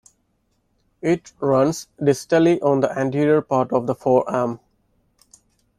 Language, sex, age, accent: English, male, 30-39, India and South Asia (India, Pakistan, Sri Lanka)